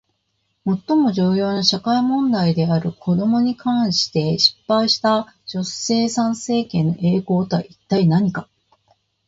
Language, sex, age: Japanese, female, 50-59